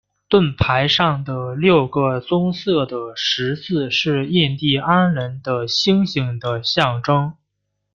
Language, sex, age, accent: Chinese, male, 19-29, 出生地：河北省